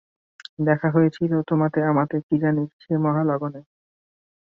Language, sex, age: Bengali, male, 19-29